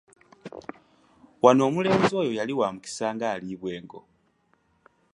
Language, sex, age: Ganda, male, 19-29